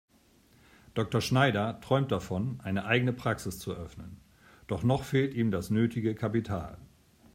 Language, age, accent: German, 50-59, Deutschland Deutsch